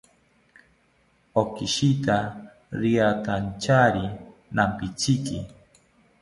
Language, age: South Ucayali Ashéninka, 40-49